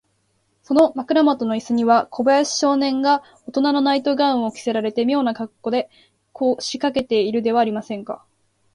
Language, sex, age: Japanese, female, 19-29